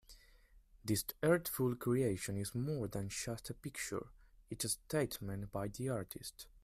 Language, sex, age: English, male, 19-29